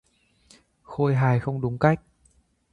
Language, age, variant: Vietnamese, 19-29, Hà Nội